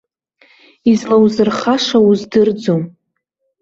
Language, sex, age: Abkhazian, female, 19-29